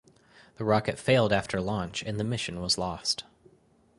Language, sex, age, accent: English, male, 30-39, United States English